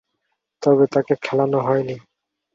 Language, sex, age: Bengali, male, 19-29